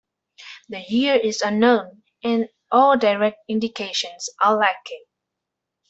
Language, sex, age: English, female, under 19